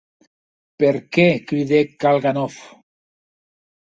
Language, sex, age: Occitan, male, 60-69